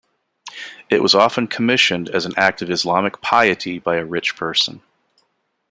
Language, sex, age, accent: English, male, 40-49, United States English